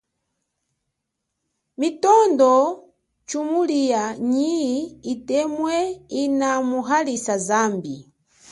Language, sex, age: Chokwe, female, 30-39